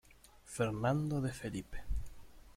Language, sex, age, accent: Spanish, male, under 19, Rioplatense: Argentina, Uruguay, este de Bolivia, Paraguay